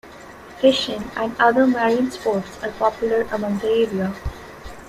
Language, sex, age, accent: English, female, 19-29, India and South Asia (India, Pakistan, Sri Lanka)